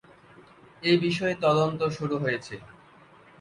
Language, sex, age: Bengali, male, under 19